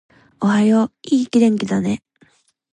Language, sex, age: Japanese, female, 19-29